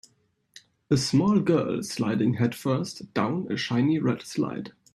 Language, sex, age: English, male, 19-29